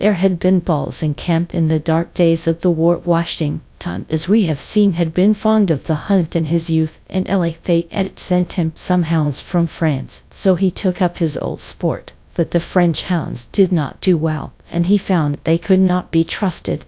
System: TTS, GradTTS